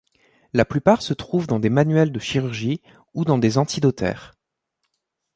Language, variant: French, Français de métropole